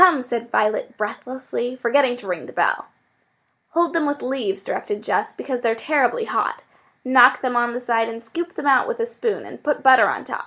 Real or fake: real